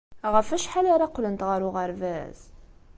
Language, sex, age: Kabyle, female, 19-29